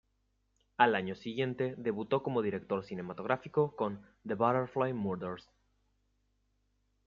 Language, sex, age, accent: Spanish, male, 19-29, Rioplatense: Argentina, Uruguay, este de Bolivia, Paraguay